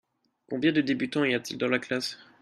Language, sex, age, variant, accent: French, male, 19-29, Français d'Europe, Français de Belgique